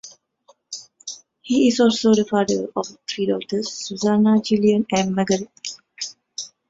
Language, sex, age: English, female, 40-49